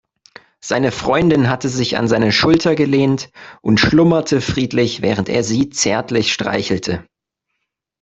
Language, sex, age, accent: German, male, 19-29, Deutschland Deutsch